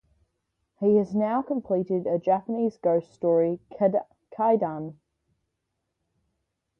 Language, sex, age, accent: English, female, under 19, Australian English